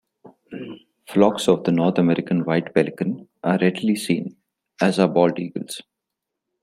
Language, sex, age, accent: English, male, 30-39, India and South Asia (India, Pakistan, Sri Lanka)